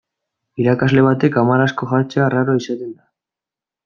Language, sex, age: Basque, male, 19-29